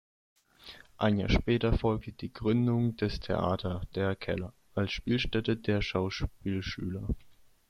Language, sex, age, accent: German, male, 19-29, Deutschland Deutsch